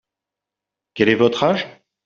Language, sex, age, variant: French, male, 30-39, Français de métropole